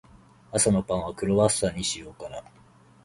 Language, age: Japanese, 19-29